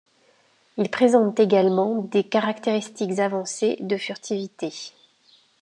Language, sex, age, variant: French, female, 50-59, Français de métropole